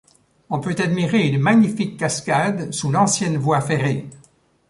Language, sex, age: French, male, 70-79